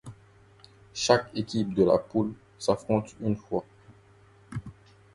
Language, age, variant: French, 19-29, Français d'Afrique subsaharienne et des îles africaines